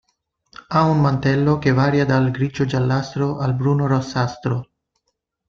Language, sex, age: Italian, male, 19-29